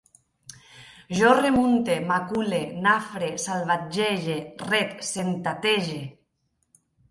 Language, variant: Catalan, Balear